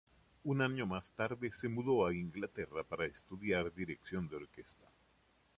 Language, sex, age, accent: Spanish, male, 60-69, Caribe: Cuba, Venezuela, Puerto Rico, República Dominicana, Panamá, Colombia caribeña, México caribeño, Costa del golfo de México